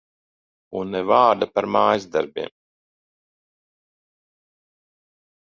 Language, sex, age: Latvian, male, 40-49